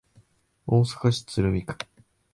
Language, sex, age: Japanese, male, 19-29